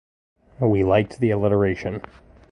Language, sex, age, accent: English, male, 19-29, United States English